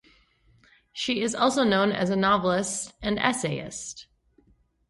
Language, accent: English, United States English